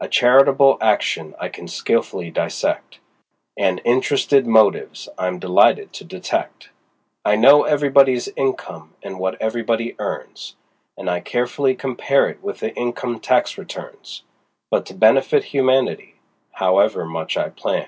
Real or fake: real